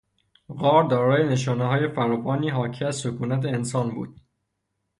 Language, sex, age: Persian, male, 19-29